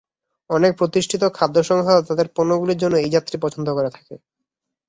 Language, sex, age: Bengali, male, under 19